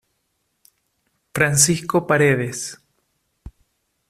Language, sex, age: Spanish, male, 30-39